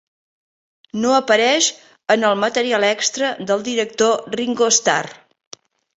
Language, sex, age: Catalan, female, 60-69